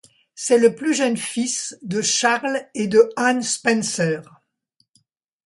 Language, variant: French, Français de métropole